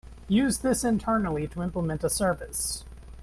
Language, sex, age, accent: English, male, 19-29, United States English